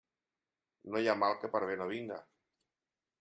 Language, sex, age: Catalan, male, 50-59